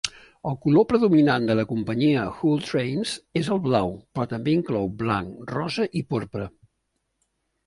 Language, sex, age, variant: Catalan, male, 60-69, Central